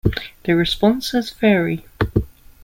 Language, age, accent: English, under 19, England English